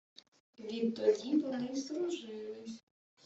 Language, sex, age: Ukrainian, female, 19-29